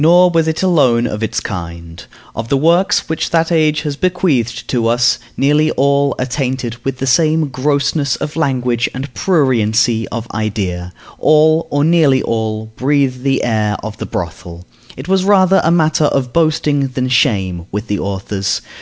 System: none